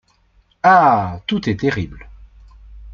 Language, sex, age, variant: French, male, 40-49, Français de métropole